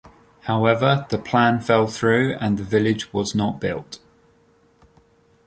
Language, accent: English, England English